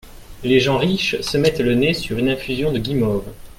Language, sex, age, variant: French, male, 19-29, Français de métropole